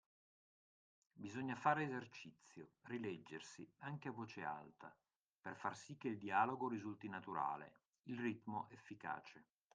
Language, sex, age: Italian, male, 50-59